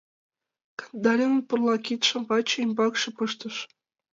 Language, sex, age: Mari, female, 19-29